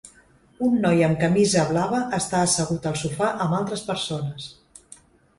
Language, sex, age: Catalan, female, 40-49